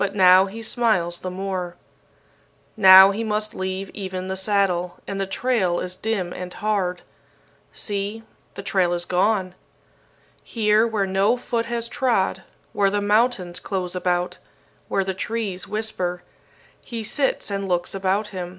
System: none